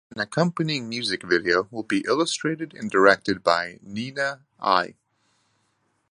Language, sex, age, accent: English, male, 19-29, United States English